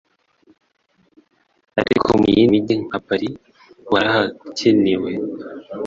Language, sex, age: Kinyarwanda, male, 19-29